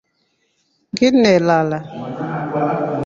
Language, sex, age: Rombo, female, 40-49